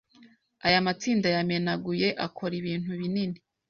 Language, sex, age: Kinyarwanda, female, 19-29